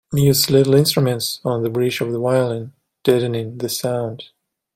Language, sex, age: English, male, 19-29